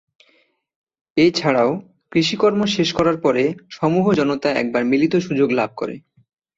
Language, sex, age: Bengali, male, 19-29